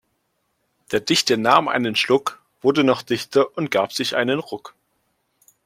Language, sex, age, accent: German, male, 19-29, Deutschland Deutsch